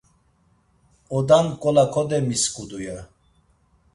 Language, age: Laz, 40-49